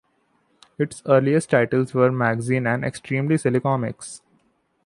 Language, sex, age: English, male, 19-29